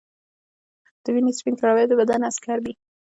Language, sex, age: Pashto, female, under 19